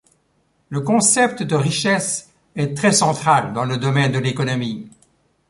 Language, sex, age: French, male, 70-79